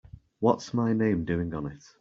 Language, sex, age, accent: English, male, 30-39, England English